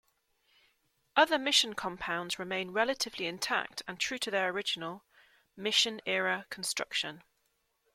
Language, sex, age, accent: English, female, 40-49, England English